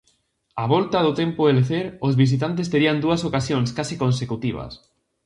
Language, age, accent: Galician, 19-29, Atlántico (seseo e gheada)